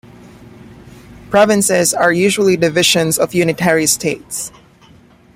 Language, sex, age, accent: English, male, 19-29, Filipino